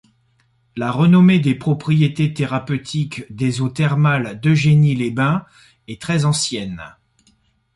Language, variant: French, Français de métropole